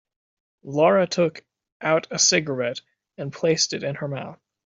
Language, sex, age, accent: English, male, 19-29, United States English